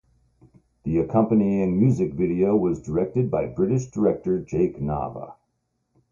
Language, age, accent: English, 50-59, United States English